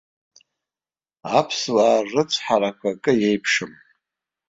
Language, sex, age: Abkhazian, male, 60-69